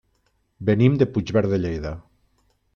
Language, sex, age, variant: Catalan, male, 40-49, Nord-Occidental